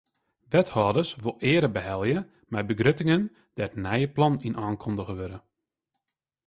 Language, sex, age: Western Frisian, male, 19-29